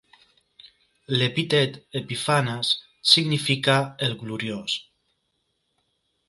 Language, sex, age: Catalan, male, 30-39